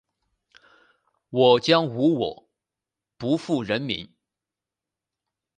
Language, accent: Chinese, 出生地：山东省